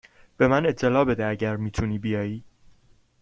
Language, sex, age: Persian, male, 19-29